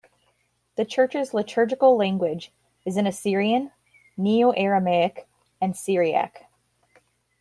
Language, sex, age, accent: English, female, 30-39, United States English